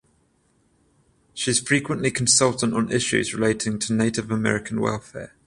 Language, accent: English, United States English; Australian English; England English; New Zealand English; Welsh English